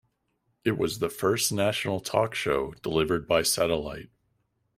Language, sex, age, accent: English, male, 19-29, United States English